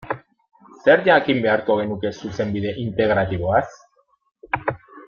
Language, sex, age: Basque, male, 30-39